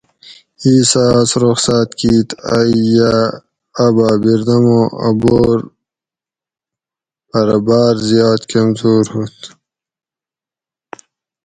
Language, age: Gawri, 19-29